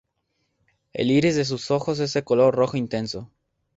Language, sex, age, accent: Spanish, male, 19-29, México